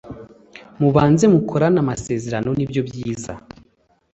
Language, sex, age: Kinyarwanda, male, 19-29